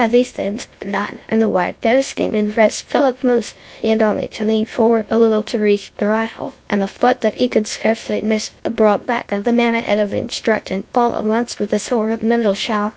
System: TTS, GlowTTS